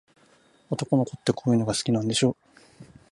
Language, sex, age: Japanese, male, 19-29